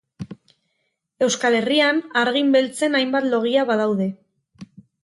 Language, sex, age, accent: Basque, female, 30-39, Erdialdekoa edo Nafarra (Gipuzkoa, Nafarroa)